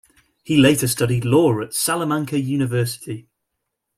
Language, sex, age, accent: English, male, 19-29, England English